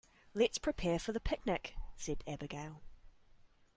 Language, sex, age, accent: English, female, 19-29, New Zealand English